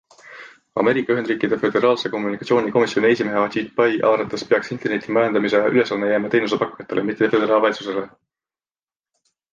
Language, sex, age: Estonian, male, 19-29